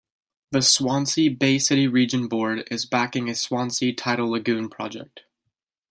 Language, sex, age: English, male, 19-29